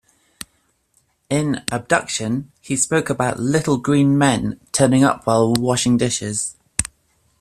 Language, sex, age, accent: English, female, 19-29, England English